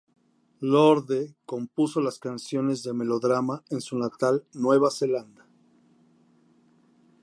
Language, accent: Spanish, México